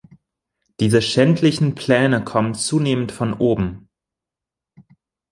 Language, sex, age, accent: German, male, 30-39, Deutschland Deutsch